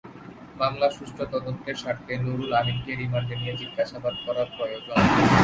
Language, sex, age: Bengali, male, 19-29